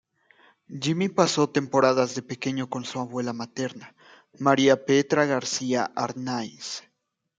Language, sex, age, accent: Spanish, male, 19-29, México